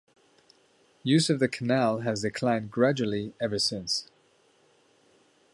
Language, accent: English, England English